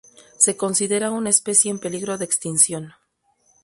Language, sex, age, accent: Spanish, female, 30-39, México